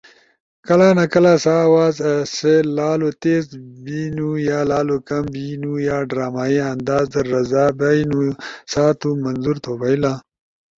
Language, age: Ushojo, 19-29